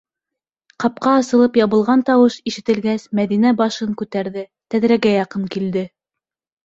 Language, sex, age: Bashkir, female, 19-29